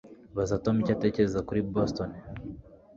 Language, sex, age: Kinyarwanda, male, 19-29